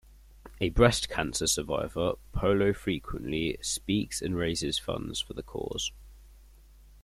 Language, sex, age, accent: English, male, under 19, England English